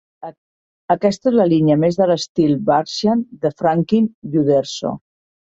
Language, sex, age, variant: Catalan, female, 50-59, Central